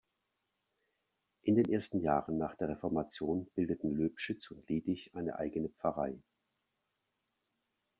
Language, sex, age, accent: German, male, 50-59, Deutschland Deutsch